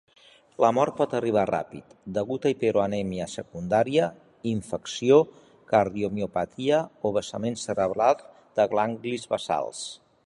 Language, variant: Catalan, Central